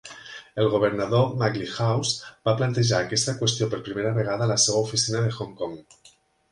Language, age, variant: Catalan, 40-49, Nord-Occidental